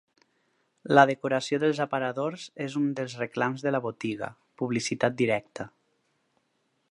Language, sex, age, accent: Catalan, male, 19-29, valencià